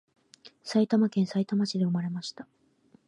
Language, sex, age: Japanese, female, 19-29